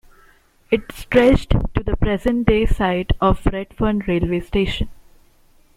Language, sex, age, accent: English, female, 19-29, India and South Asia (India, Pakistan, Sri Lanka)